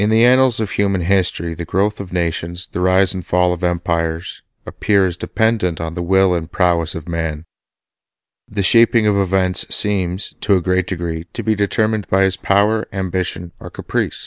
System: none